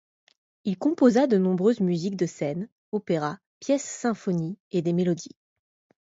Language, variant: French, Français de métropole